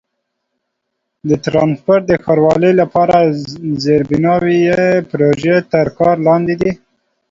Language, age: Pashto, 19-29